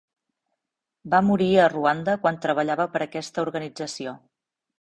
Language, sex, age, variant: Catalan, female, 40-49, Central